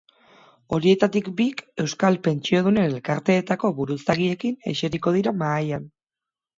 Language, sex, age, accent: Basque, female, 30-39, Erdialdekoa edo Nafarra (Gipuzkoa, Nafarroa)